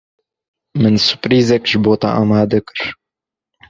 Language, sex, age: Kurdish, male, 19-29